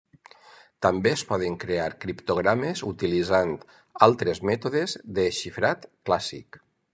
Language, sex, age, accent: Catalan, male, 50-59, valencià